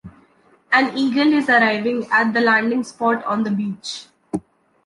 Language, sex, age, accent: English, female, 19-29, India and South Asia (India, Pakistan, Sri Lanka)